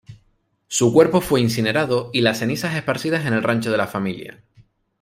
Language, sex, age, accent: Spanish, male, 19-29, España: Islas Canarias